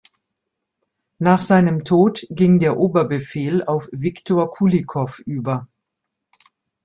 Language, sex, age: German, female, 60-69